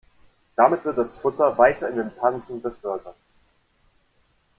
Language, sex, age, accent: German, male, 19-29, Deutschland Deutsch